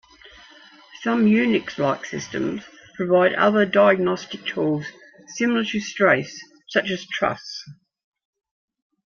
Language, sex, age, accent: English, female, 60-69, Australian English